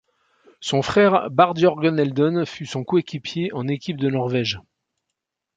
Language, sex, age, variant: French, male, 60-69, Français de métropole